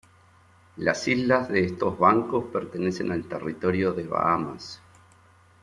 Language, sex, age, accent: Spanish, male, 50-59, Rioplatense: Argentina, Uruguay, este de Bolivia, Paraguay